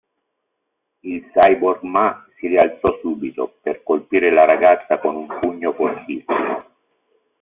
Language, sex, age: Italian, male, 50-59